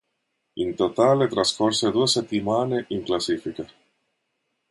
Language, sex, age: Italian, male, 30-39